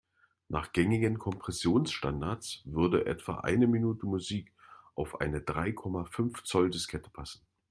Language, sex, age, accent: German, male, 50-59, Deutschland Deutsch